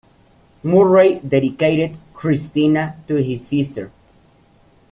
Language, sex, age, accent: English, male, 19-29, United States English